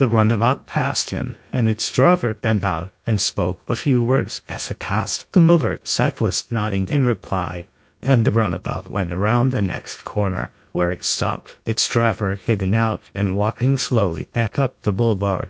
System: TTS, GlowTTS